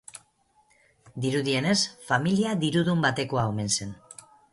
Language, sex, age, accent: Basque, female, 40-49, Mendebalekoa (Araba, Bizkaia, Gipuzkoako mendebaleko herri batzuk)